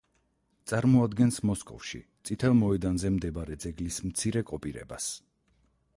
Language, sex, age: Georgian, male, 40-49